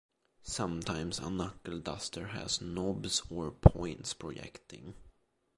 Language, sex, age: English, male, 19-29